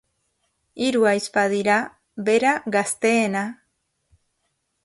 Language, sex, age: Basque, female, 40-49